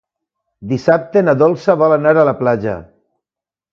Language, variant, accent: Catalan, Valencià meridional, valencià